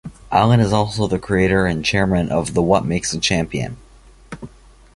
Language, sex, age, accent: English, male, under 19, Canadian English